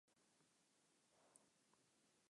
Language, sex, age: English, female, 19-29